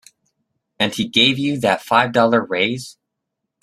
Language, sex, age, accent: English, male, 19-29, United States English